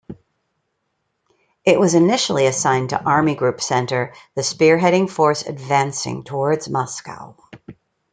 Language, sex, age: English, female, 50-59